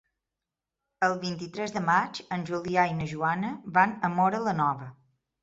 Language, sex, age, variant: Catalan, female, 40-49, Balear